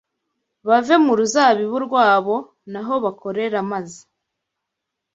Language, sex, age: Kinyarwanda, female, 19-29